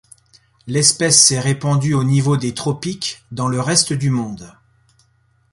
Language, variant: French, Français de métropole